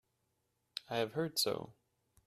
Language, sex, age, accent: English, male, 40-49, Canadian English